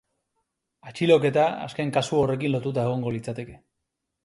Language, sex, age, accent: Basque, male, 30-39, Mendebalekoa (Araba, Bizkaia, Gipuzkoako mendebaleko herri batzuk)